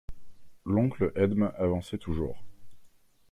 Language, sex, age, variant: French, male, 30-39, Français de métropole